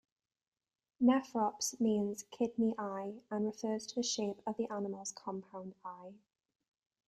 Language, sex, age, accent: English, female, 30-39, England English